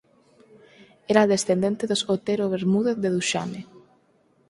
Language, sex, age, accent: Galician, female, 19-29, Neofalante